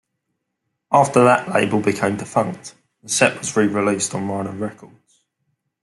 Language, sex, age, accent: English, male, 19-29, England English